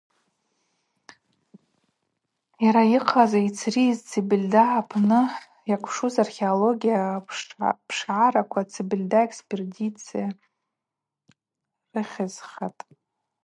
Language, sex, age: Abaza, female, 30-39